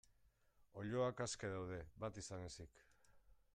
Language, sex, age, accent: Basque, male, 50-59, Mendebalekoa (Araba, Bizkaia, Gipuzkoako mendebaleko herri batzuk)